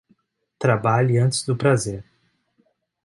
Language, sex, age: Portuguese, male, 19-29